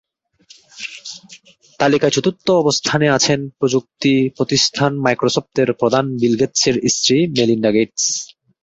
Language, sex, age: Bengali, male, 19-29